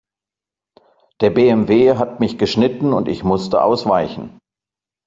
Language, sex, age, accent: German, male, 50-59, Deutschland Deutsch